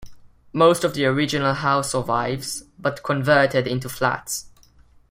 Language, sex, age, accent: English, male, under 19, England English